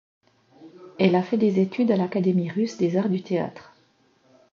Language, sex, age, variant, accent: French, female, 40-49, Français d'Europe, Français de Suisse